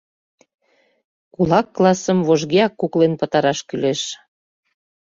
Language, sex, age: Mari, female, 40-49